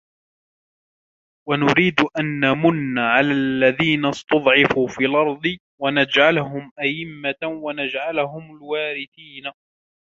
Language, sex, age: Arabic, male, 19-29